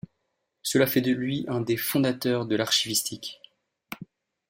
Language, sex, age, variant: French, male, 19-29, Français de métropole